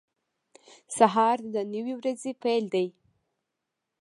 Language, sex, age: Pashto, female, 19-29